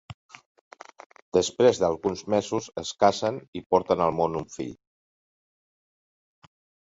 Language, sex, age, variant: Catalan, male, 50-59, Central